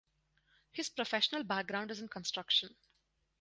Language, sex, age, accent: English, female, 19-29, India and South Asia (India, Pakistan, Sri Lanka)